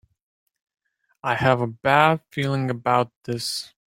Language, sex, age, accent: English, male, 19-29, United States English